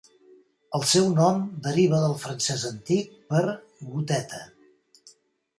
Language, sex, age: Catalan, male, 80-89